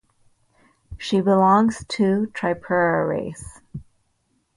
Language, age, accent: English, 30-39, United States English